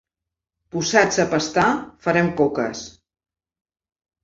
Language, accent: Catalan, Barceloní